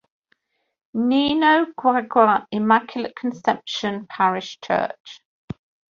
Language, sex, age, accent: English, female, 50-59, England English